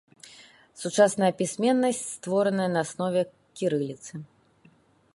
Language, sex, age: Belarusian, female, 30-39